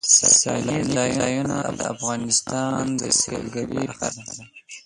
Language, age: Pashto, 19-29